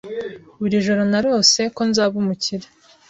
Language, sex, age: Kinyarwanda, female, 19-29